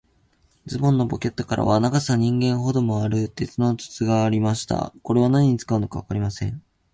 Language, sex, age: Japanese, male, 19-29